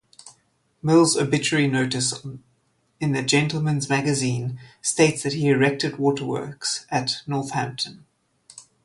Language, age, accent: English, 30-39, Southern African (South Africa, Zimbabwe, Namibia)